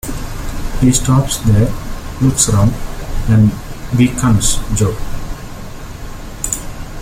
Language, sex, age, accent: English, male, 30-39, India and South Asia (India, Pakistan, Sri Lanka)